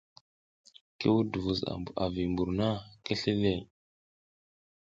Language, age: South Giziga, 19-29